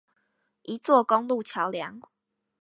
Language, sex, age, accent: Chinese, female, 19-29, 出生地：臺北市